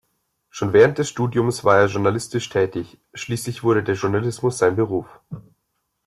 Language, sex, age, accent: German, male, 19-29, Deutschland Deutsch